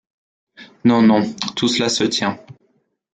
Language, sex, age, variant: French, male, 30-39, Français de métropole